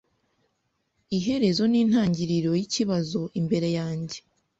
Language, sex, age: Kinyarwanda, female, 19-29